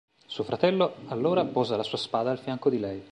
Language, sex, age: Italian, male, 40-49